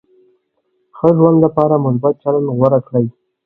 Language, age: Pashto, 40-49